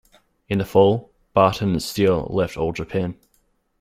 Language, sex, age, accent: English, male, 19-29, Australian English